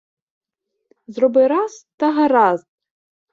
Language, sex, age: Ukrainian, female, 19-29